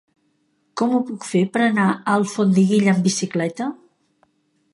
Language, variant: Catalan, Central